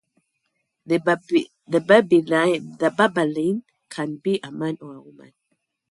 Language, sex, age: English, female, 40-49